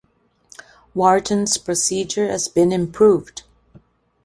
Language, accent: English, Canadian English